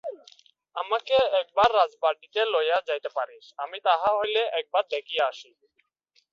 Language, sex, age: Bengali, male, 19-29